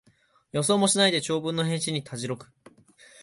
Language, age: Japanese, 19-29